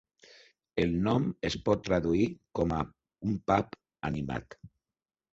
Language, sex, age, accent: Catalan, male, 50-59, valencià